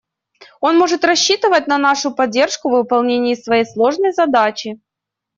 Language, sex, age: Russian, female, 19-29